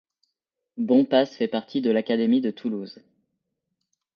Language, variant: French, Français de métropole